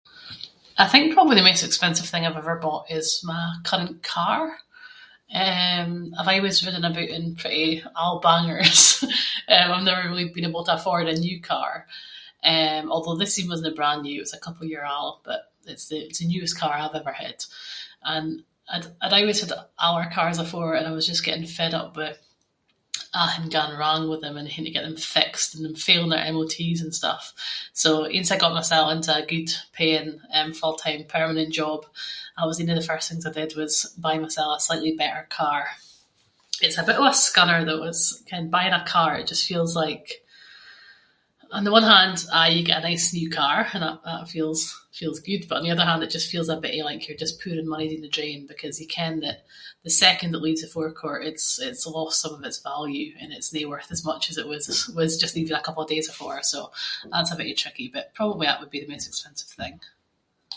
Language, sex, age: Scots, female, 30-39